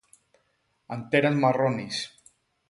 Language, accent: Spanish, Andino-Pacífico: Colombia, Perú, Ecuador, oeste de Bolivia y Venezuela andina